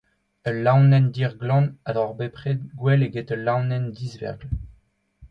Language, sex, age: Breton, male, 19-29